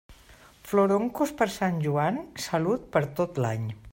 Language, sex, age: Catalan, female, 60-69